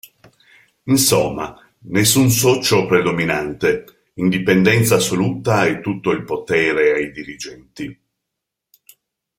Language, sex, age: Italian, male, 60-69